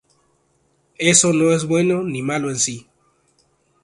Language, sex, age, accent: Spanish, male, 19-29, Andino-Pacífico: Colombia, Perú, Ecuador, oeste de Bolivia y Venezuela andina